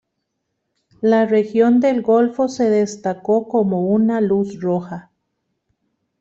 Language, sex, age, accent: Spanish, female, 40-49, América central